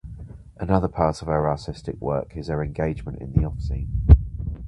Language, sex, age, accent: English, male, 40-49, England English